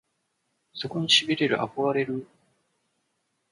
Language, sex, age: Japanese, male, 30-39